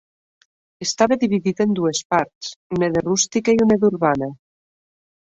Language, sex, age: Catalan, female, 30-39